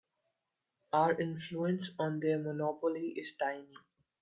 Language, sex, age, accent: English, male, 19-29, India and South Asia (India, Pakistan, Sri Lanka)